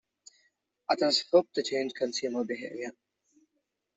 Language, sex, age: English, male, under 19